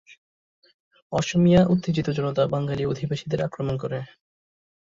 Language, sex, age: Bengali, male, 19-29